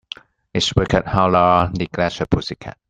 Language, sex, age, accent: English, male, 40-49, Hong Kong English